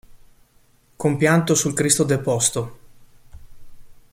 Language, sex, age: Italian, male, 40-49